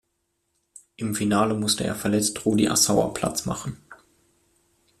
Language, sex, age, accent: German, male, 19-29, Deutschland Deutsch